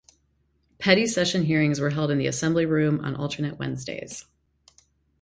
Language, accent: English, United States English